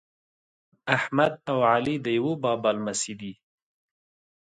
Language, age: Pashto, 30-39